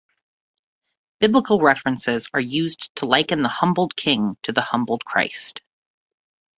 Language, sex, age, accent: English, female, 30-39, United States English